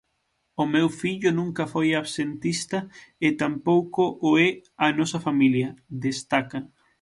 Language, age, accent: Galician, 19-29, Normativo (estándar)